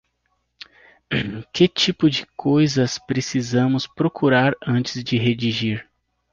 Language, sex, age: Portuguese, male, 30-39